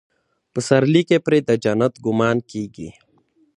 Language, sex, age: Pashto, male, under 19